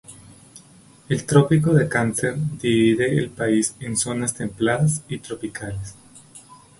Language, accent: Spanish, Andino-Pacífico: Colombia, Perú, Ecuador, oeste de Bolivia y Venezuela andina